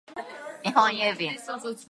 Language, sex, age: Japanese, female, 19-29